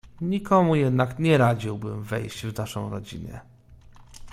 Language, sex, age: Polish, male, 30-39